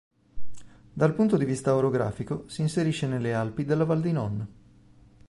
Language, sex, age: Italian, male, 40-49